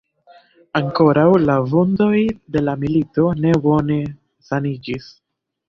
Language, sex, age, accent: Esperanto, male, 19-29, Internacia